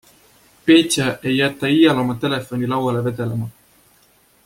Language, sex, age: Estonian, male, 19-29